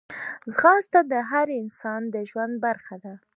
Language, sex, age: Pashto, female, 19-29